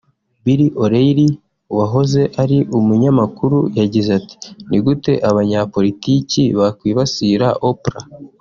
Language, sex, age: Kinyarwanda, male, 19-29